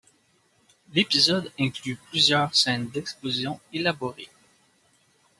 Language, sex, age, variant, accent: French, male, 30-39, Français d'Amérique du Nord, Français du Canada